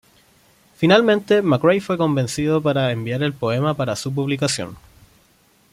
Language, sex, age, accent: Spanish, male, 19-29, Chileno: Chile, Cuyo